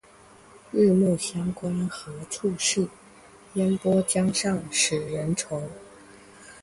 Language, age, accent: Chinese, under 19, 出生地：福建省